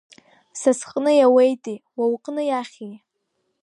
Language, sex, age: Abkhazian, female, under 19